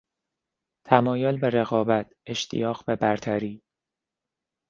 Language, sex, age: Persian, male, 30-39